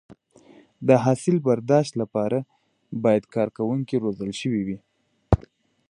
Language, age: Pashto, 19-29